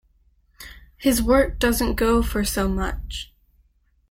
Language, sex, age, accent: English, female, under 19, United States English